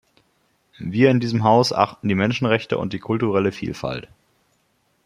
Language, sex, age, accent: German, male, 30-39, Deutschland Deutsch